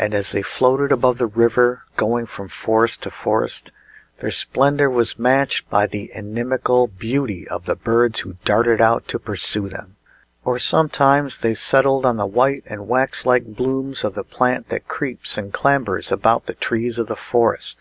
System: none